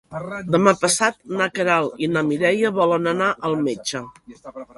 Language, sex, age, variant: Catalan, female, 50-59, Central